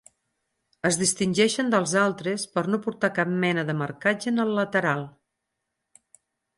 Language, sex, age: Catalan, female, 50-59